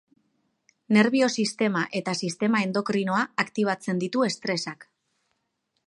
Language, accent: Basque, Mendebalekoa (Araba, Bizkaia, Gipuzkoako mendebaleko herri batzuk)